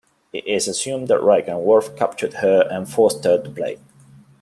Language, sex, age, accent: English, male, 40-49, England English